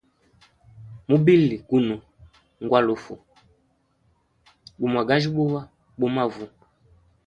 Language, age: Hemba, 19-29